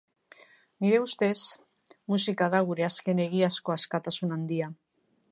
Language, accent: Basque, Mendebalekoa (Araba, Bizkaia, Gipuzkoako mendebaleko herri batzuk)